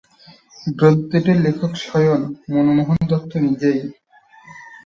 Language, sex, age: Bengali, male, 19-29